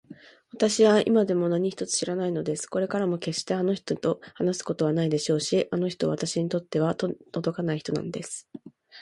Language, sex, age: Japanese, female, 19-29